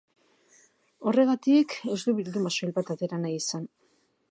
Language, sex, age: Basque, female, 60-69